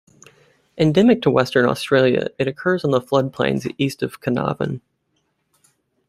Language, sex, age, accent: English, male, 19-29, United States English